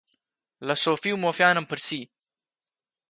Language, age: Central Kurdish, 19-29